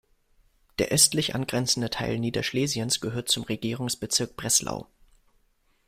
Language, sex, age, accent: German, male, 19-29, Deutschland Deutsch